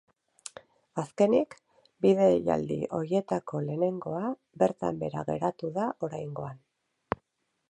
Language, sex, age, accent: Basque, female, 50-59, Erdialdekoa edo Nafarra (Gipuzkoa, Nafarroa)